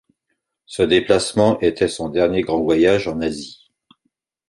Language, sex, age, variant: French, male, 60-69, Français de métropole